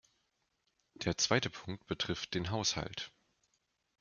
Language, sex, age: German, male, 19-29